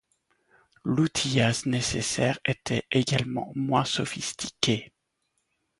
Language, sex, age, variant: French, male, 19-29, Français de métropole